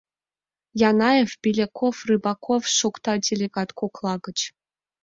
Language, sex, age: Mari, female, 19-29